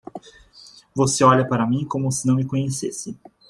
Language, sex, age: Portuguese, male, 19-29